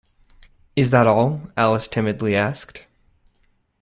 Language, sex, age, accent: English, male, 19-29, United States English